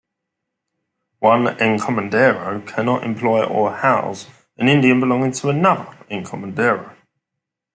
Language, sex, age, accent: English, male, 19-29, England English